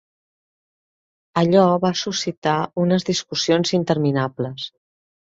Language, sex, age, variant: Catalan, female, 50-59, Central